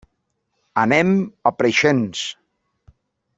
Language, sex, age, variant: Catalan, male, 40-49, Central